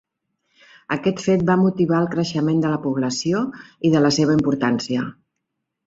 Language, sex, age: Catalan, female, 60-69